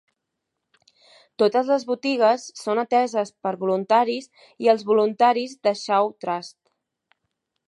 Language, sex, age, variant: Catalan, female, 19-29, Central